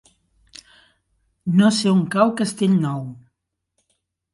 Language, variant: Catalan, Central